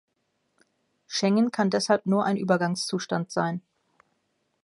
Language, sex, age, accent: German, female, 30-39, Deutschland Deutsch